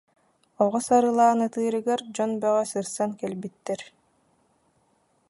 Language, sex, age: Yakut, female, 19-29